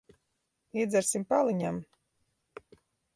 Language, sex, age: Latvian, female, 40-49